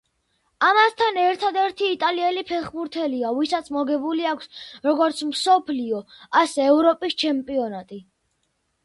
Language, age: Georgian, under 19